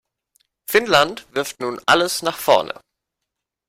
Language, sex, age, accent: German, male, 19-29, Deutschland Deutsch